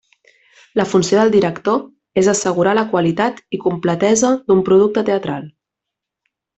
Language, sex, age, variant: Catalan, female, 19-29, Central